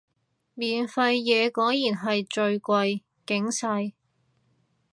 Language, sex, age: Cantonese, female, 30-39